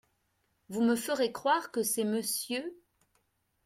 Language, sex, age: French, female, 40-49